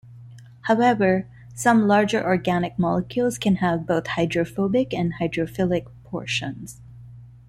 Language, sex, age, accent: English, female, 30-39, India and South Asia (India, Pakistan, Sri Lanka)